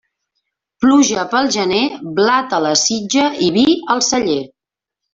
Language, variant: Catalan, Central